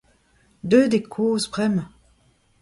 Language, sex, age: Breton, female, 50-59